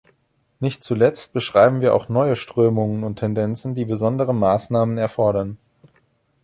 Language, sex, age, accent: German, male, 19-29, Deutschland Deutsch